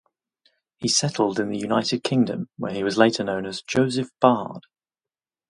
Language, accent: English, England English